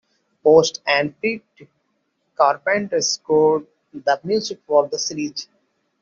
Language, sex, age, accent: English, male, 30-39, India and South Asia (India, Pakistan, Sri Lanka)